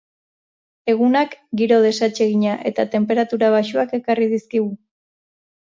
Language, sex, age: Basque, female, 30-39